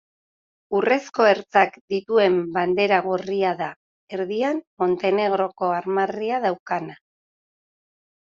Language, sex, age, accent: Basque, female, 50-59, Erdialdekoa edo Nafarra (Gipuzkoa, Nafarroa)